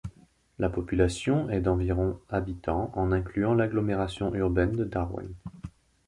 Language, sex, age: French, male, 40-49